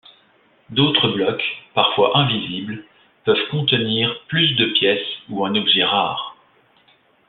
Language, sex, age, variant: French, male, 30-39, Français de métropole